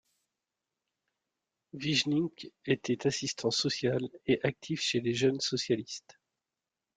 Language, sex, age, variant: French, male, 40-49, Français de métropole